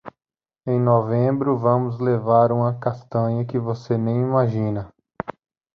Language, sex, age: Portuguese, male, 19-29